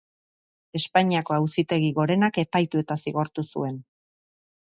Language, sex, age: Basque, female, 40-49